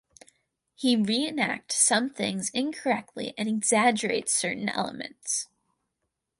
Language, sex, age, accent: English, female, under 19, United States English